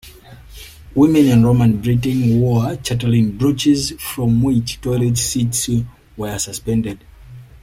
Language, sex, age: English, male, 19-29